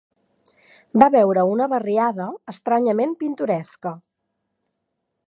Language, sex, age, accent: Catalan, female, 30-39, central; nord-occidental